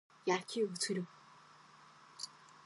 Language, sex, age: Japanese, female, 19-29